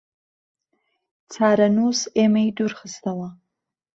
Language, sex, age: Central Kurdish, female, 19-29